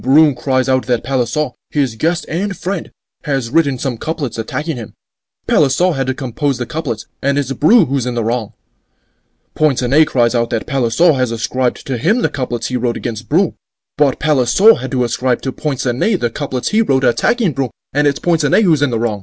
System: none